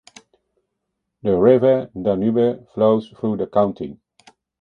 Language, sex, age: English, male, 40-49